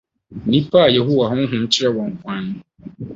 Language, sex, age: Akan, male, 30-39